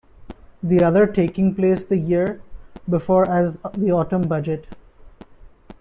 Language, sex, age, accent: English, male, 19-29, India and South Asia (India, Pakistan, Sri Lanka)